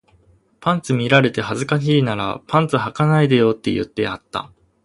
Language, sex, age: Japanese, male, under 19